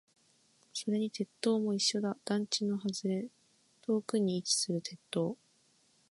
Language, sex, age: Japanese, female, 19-29